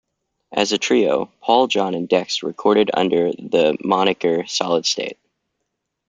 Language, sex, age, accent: English, male, 19-29, United States English